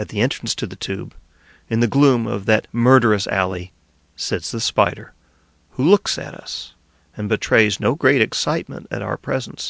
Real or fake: real